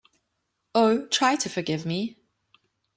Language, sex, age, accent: English, female, 30-39, Southern African (South Africa, Zimbabwe, Namibia)